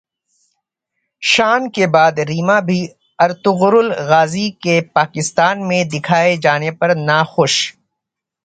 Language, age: Urdu, 40-49